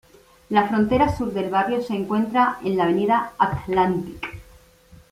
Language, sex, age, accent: Spanish, female, 50-59, España: Centro-Sur peninsular (Madrid, Toledo, Castilla-La Mancha)